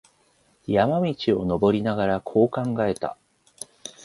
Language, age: Japanese, 40-49